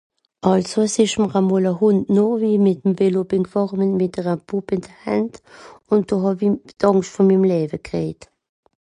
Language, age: Swiss German, 50-59